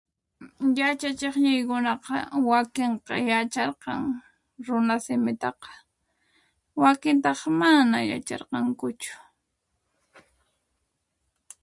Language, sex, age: Puno Quechua, female, 30-39